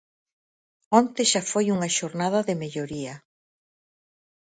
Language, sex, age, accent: Galician, female, 60-69, Normativo (estándar)